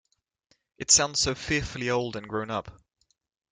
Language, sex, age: English, male, 19-29